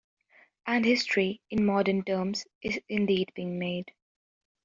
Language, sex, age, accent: English, female, under 19, United States English